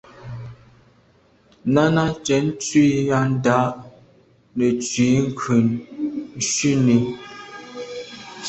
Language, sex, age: Medumba, female, 19-29